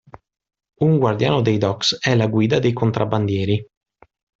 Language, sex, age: Italian, male, 30-39